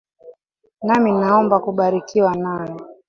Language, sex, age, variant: Swahili, female, 19-29, Kiswahili cha Bara ya Kenya